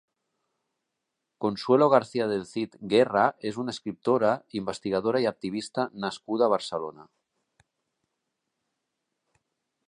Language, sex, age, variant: Catalan, male, 40-49, Central